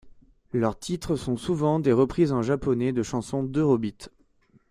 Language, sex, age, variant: French, male, 30-39, Français de métropole